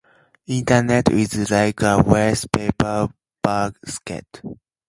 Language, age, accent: English, 19-29, United States English